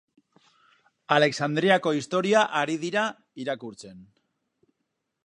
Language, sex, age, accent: Basque, male, 30-39, Mendebalekoa (Araba, Bizkaia, Gipuzkoako mendebaleko herri batzuk)